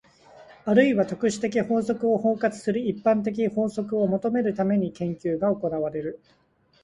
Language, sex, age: Japanese, male, 30-39